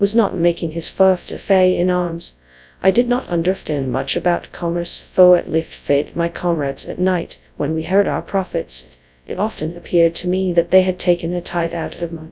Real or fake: fake